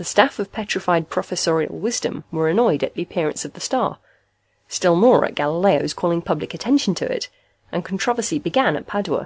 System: none